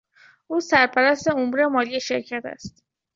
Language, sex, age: Persian, female, under 19